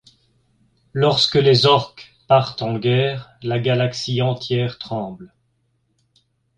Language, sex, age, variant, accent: French, male, 50-59, Français d'Europe, Français de Belgique